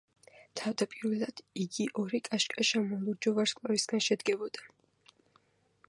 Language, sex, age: Georgian, female, 19-29